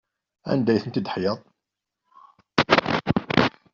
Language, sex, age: Kabyle, male, 40-49